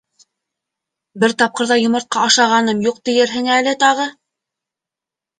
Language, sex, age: Bashkir, female, 19-29